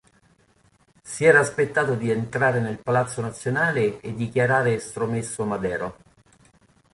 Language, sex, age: Italian, male, 50-59